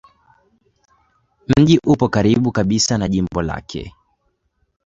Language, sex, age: Swahili, male, 19-29